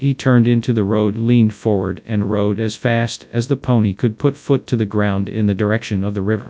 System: TTS, FastPitch